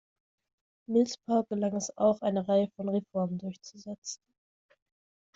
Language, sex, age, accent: German, female, 19-29, Deutschland Deutsch